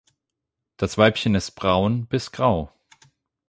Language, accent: German, Deutschland Deutsch